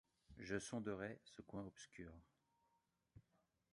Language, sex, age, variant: French, male, 50-59, Français de métropole